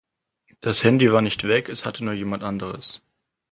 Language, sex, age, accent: German, male, 19-29, Deutschland Deutsch